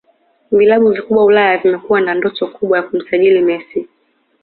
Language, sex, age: Swahili, female, 19-29